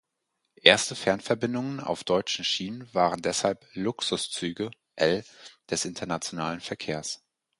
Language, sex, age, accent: German, male, 19-29, Deutschland Deutsch